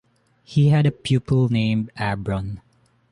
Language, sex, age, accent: English, male, 19-29, Filipino